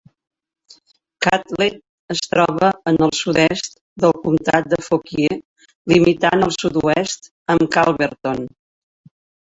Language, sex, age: Catalan, female, 60-69